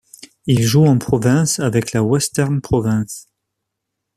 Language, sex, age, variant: French, male, 40-49, Français de métropole